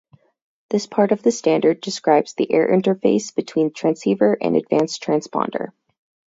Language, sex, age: English, female, 19-29